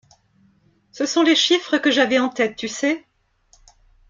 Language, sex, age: French, female, 50-59